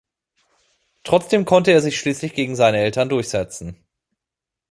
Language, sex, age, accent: German, male, 30-39, Deutschland Deutsch